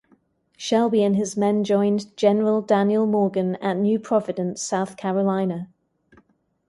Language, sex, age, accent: English, female, 30-39, England English